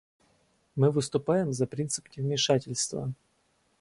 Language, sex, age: Russian, male, 19-29